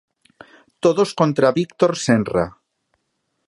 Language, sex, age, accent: Galician, male, 30-39, Normativo (estándar)